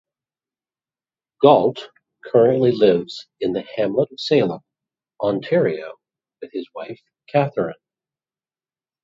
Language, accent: English, Canadian English